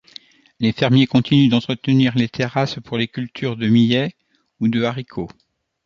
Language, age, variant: French, 60-69, Français de métropole